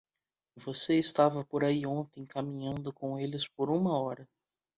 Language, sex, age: Portuguese, male, 19-29